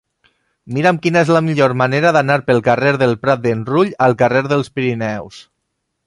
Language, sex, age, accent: Catalan, male, 30-39, valencià